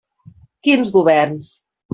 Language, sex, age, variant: Catalan, female, 40-49, Central